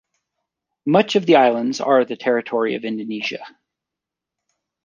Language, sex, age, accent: English, male, 40-49, United States English